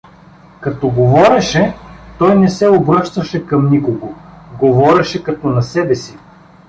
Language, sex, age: Bulgarian, male, 40-49